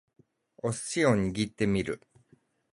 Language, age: Japanese, 40-49